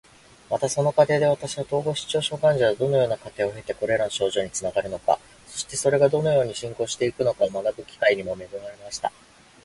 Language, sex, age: Japanese, male, 19-29